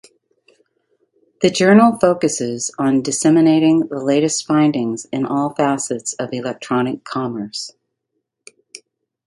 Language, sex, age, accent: English, female, 60-69, United States English